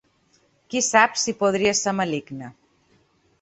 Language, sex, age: Catalan, female, 30-39